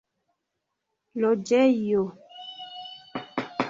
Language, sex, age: Esperanto, female, 19-29